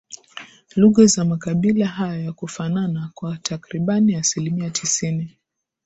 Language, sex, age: Swahili, female, 19-29